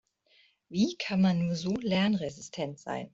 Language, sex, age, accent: German, female, 30-39, Deutschland Deutsch